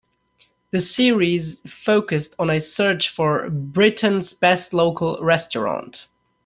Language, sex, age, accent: English, male, 19-29, United States English